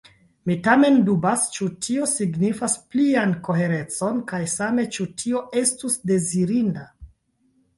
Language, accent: Esperanto, Internacia